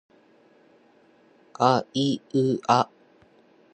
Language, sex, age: Japanese, female, 40-49